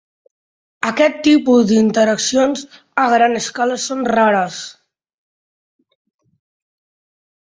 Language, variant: Catalan, Central